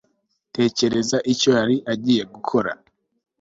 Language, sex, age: Kinyarwanda, male, 19-29